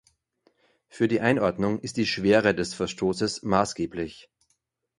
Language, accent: German, Österreichisches Deutsch